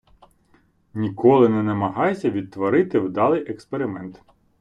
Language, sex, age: Ukrainian, male, 30-39